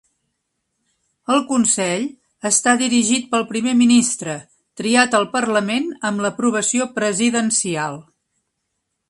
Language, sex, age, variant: Catalan, female, 60-69, Central